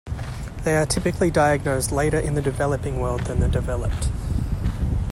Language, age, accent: English, 30-39, Australian English